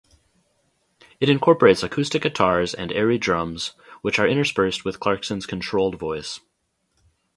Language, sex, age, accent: English, male, 30-39, United States English